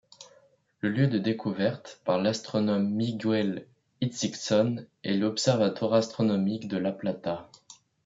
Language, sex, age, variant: French, male, under 19, Français de métropole